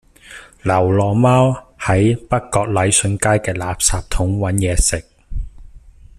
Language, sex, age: Cantonese, male, 30-39